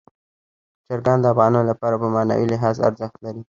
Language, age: Pashto, under 19